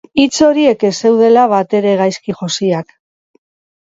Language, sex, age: Basque, female, 50-59